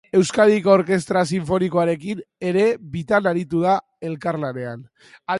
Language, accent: Basque, Mendebalekoa (Araba, Bizkaia, Gipuzkoako mendebaleko herri batzuk)